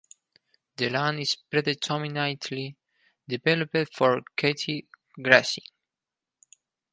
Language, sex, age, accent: English, male, 19-29, United States English